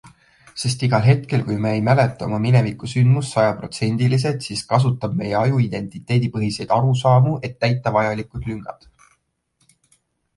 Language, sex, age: Estonian, male, 19-29